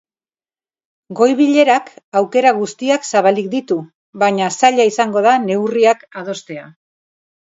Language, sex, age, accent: Basque, female, 50-59, Mendebalekoa (Araba, Bizkaia, Gipuzkoako mendebaleko herri batzuk)